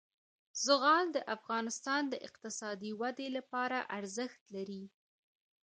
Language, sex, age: Pashto, female, 30-39